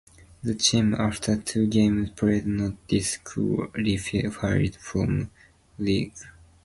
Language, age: English, 19-29